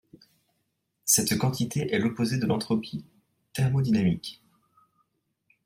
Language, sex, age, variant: French, male, 19-29, Français de métropole